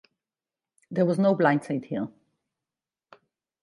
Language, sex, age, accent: English, female, 40-49, Israeli